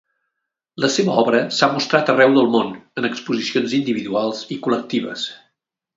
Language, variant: Catalan, Central